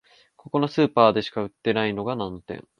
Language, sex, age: Japanese, male, 19-29